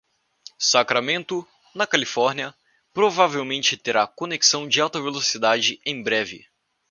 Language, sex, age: Portuguese, male, under 19